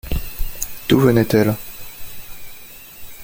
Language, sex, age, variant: French, male, 19-29, Français de métropole